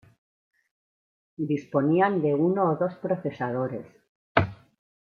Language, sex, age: Spanish, female, 50-59